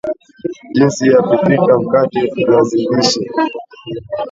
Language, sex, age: Swahili, male, 19-29